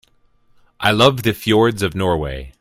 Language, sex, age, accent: English, male, 40-49, United States English